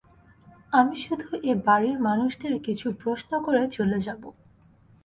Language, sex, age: Bengali, female, 19-29